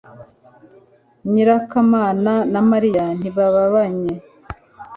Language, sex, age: Kinyarwanda, female, 50-59